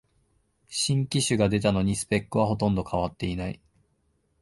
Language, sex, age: Japanese, male, 19-29